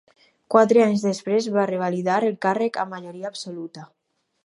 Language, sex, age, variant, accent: Catalan, female, under 19, Alacantí, valencià